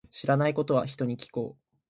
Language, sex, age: Japanese, male, 19-29